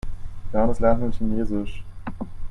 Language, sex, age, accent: German, male, 19-29, Deutschland Deutsch